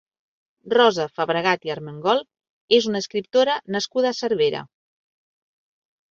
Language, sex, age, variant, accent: Catalan, female, 40-49, Central, central